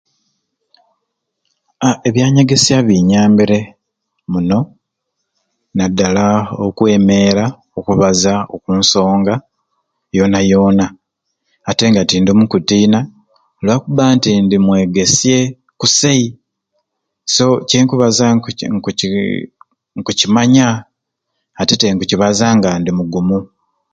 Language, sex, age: Ruuli, male, 40-49